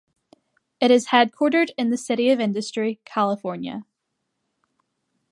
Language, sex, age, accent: English, female, under 19, Irish English